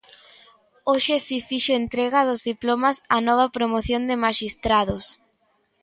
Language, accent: Galician, Normativo (estándar)